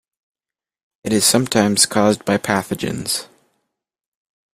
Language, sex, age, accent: English, male, 19-29, United States English